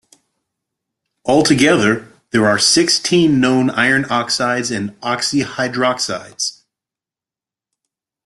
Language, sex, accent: English, male, United States English